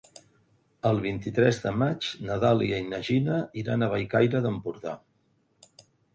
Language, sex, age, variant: Catalan, male, 60-69, Central